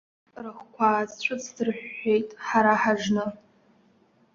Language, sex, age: Abkhazian, female, under 19